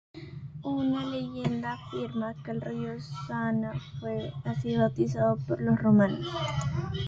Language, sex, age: Spanish, female, under 19